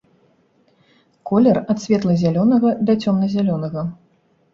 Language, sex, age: Belarusian, female, 30-39